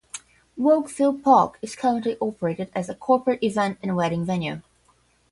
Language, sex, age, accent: English, female, 19-29, United States English; England English